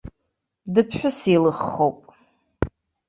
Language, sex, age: Abkhazian, female, 30-39